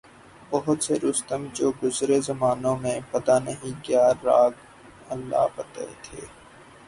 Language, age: Urdu, 19-29